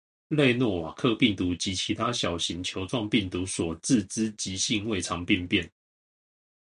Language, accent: Chinese, 出生地：彰化縣